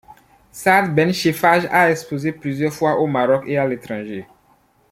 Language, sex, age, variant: French, male, 30-39, Français d'Afrique subsaharienne et des îles africaines